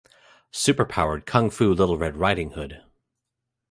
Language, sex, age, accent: English, male, 30-39, Canadian English